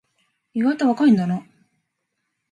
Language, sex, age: Japanese, female, 19-29